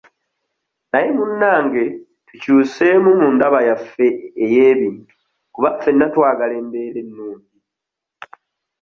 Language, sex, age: Ganda, male, 30-39